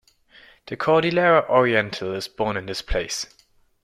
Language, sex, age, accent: English, male, 19-29, England English